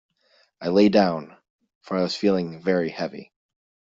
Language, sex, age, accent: English, male, 30-39, United States English